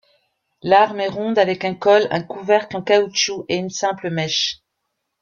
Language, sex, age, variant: French, female, 50-59, Français de métropole